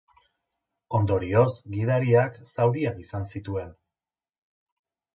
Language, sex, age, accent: Basque, male, 19-29, Erdialdekoa edo Nafarra (Gipuzkoa, Nafarroa)